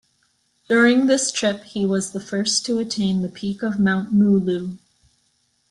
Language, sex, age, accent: English, female, 19-29, United States English